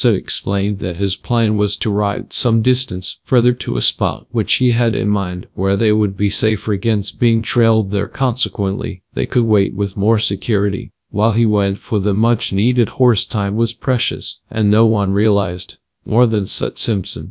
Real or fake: fake